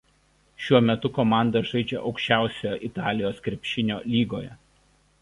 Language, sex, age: Lithuanian, male, 30-39